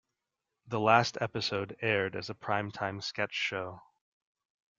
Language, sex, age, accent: English, male, 30-39, United States English